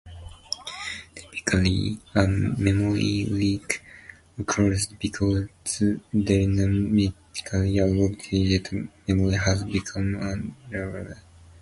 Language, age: English, 19-29